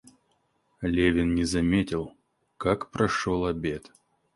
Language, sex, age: Russian, male, 19-29